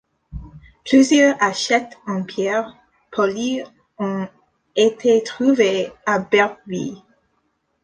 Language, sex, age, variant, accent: French, female, 19-29, Français d'Amérique du Nord, Français des États-Unis